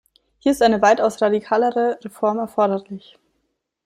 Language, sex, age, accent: German, female, 19-29, Deutschland Deutsch